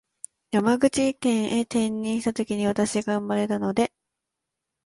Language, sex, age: Japanese, female, 19-29